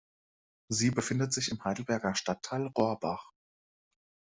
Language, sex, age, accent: German, male, 19-29, Deutschland Deutsch